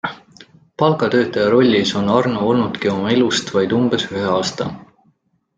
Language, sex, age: Estonian, male, 19-29